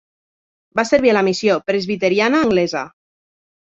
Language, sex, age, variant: Catalan, female, 19-29, Nord-Occidental